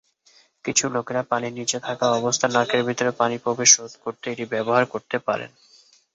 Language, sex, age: Bengali, male, 19-29